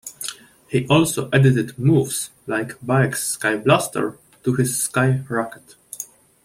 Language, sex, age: English, male, 19-29